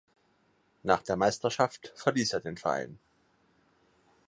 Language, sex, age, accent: German, male, 19-29, Deutschland Deutsch